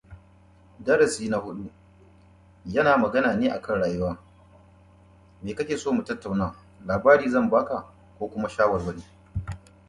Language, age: English, 30-39